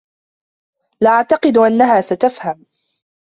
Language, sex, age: Arabic, female, 19-29